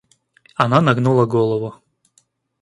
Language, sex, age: Russian, male, 30-39